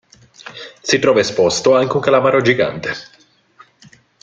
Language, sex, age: Italian, male, 19-29